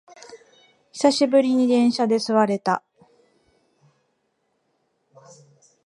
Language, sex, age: Japanese, female, 30-39